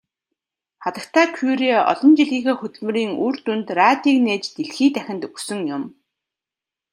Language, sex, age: Mongolian, female, 30-39